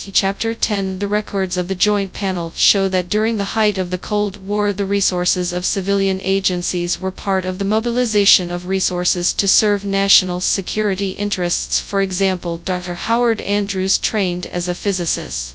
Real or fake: fake